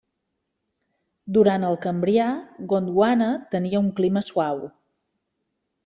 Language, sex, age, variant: Catalan, female, 40-49, Central